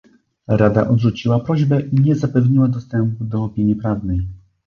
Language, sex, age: Polish, male, 30-39